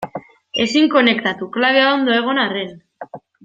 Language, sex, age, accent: Basque, male, under 19, Mendebalekoa (Araba, Bizkaia, Gipuzkoako mendebaleko herri batzuk)